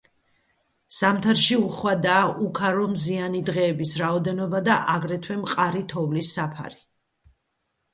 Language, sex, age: Georgian, female, 50-59